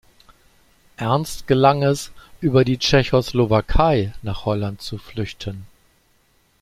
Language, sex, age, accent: German, male, 50-59, Deutschland Deutsch